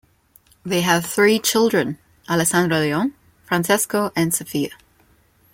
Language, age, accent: English, 19-29, Filipino